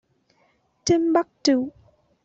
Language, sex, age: English, female, 19-29